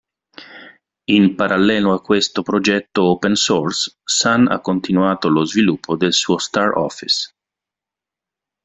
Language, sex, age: Italian, male, 40-49